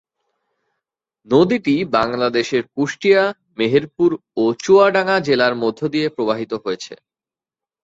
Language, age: Bengali, 19-29